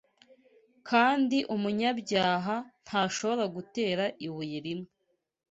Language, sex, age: Kinyarwanda, female, 19-29